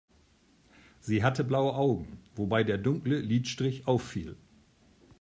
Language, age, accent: German, 50-59, Deutschland Deutsch